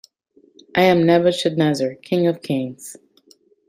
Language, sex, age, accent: English, female, 30-39, United States English